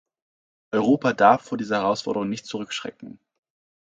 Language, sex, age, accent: German, male, 19-29, Deutschland Deutsch